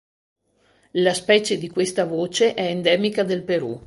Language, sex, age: Italian, female, 60-69